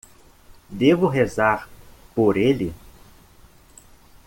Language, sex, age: Portuguese, male, 30-39